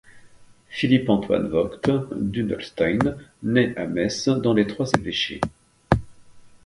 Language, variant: French, Français de métropole